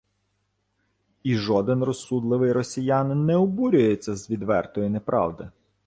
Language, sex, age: Ukrainian, male, 40-49